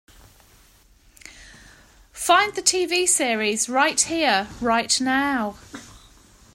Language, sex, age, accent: English, female, 40-49, England English